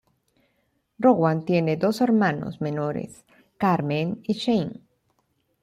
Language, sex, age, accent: Spanish, female, 60-69, Andino-Pacífico: Colombia, Perú, Ecuador, oeste de Bolivia y Venezuela andina